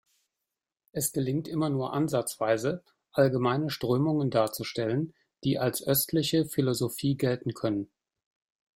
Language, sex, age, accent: German, male, 50-59, Deutschland Deutsch